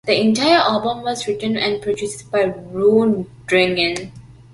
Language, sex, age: English, female, under 19